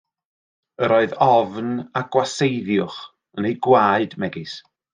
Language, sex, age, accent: Welsh, male, 40-49, Y Deyrnas Unedig Cymraeg